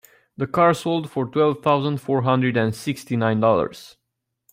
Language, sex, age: English, male, 19-29